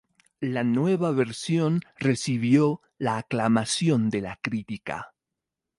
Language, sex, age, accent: Spanish, male, 30-39, Andino-Pacífico: Colombia, Perú, Ecuador, oeste de Bolivia y Venezuela andina